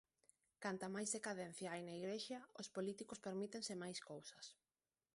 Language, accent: Galician, Neofalante